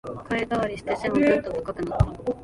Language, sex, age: Japanese, female, 19-29